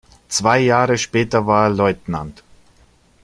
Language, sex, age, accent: German, male, 40-49, Deutschland Deutsch